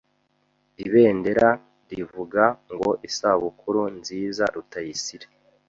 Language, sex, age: Kinyarwanda, male, 19-29